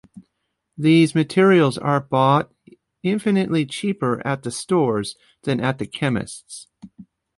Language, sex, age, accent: English, male, 50-59, United States English